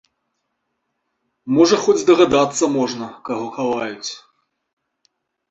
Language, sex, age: Belarusian, male, 40-49